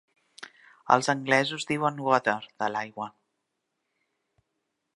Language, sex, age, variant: Catalan, female, 50-59, Central